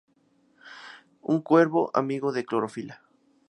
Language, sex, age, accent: Spanish, male, 19-29, México